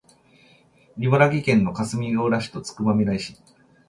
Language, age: Japanese, 40-49